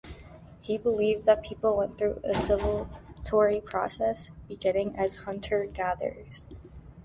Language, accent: English, Canadian English